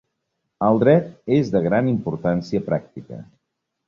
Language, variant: Catalan, Central